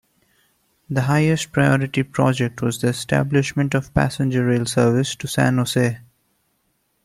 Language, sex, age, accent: English, male, 19-29, India and South Asia (India, Pakistan, Sri Lanka)